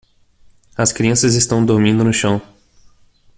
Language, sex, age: Portuguese, male, 19-29